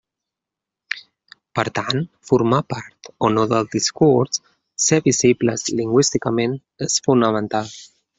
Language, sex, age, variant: Catalan, male, 19-29, Central